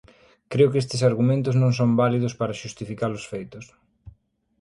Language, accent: Galician, Normativo (estándar)